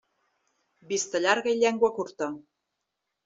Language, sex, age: Catalan, female, 40-49